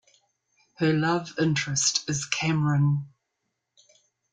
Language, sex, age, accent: English, female, 60-69, New Zealand English